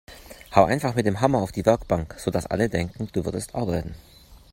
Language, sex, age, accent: German, male, 40-49, Deutschland Deutsch